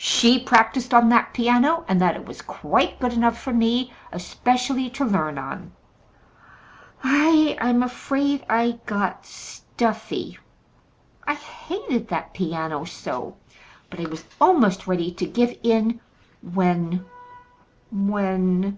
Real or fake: real